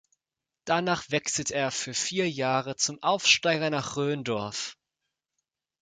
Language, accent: German, Deutschland Deutsch